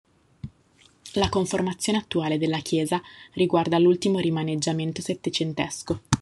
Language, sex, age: Italian, female, 30-39